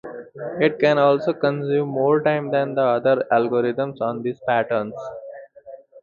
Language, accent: English, United States English